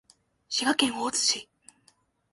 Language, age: Japanese, 19-29